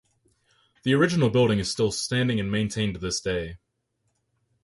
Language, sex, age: English, male, 19-29